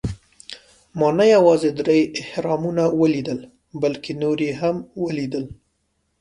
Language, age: Pashto, 19-29